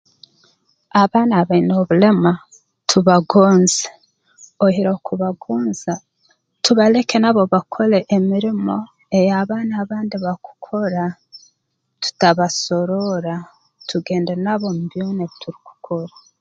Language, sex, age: Tooro, female, 40-49